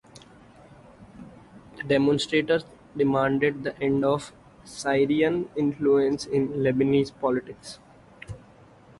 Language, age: English, 19-29